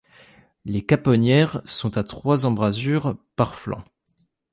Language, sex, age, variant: French, male, 19-29, Français de métropole